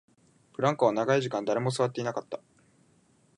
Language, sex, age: Japanese, male, 19-29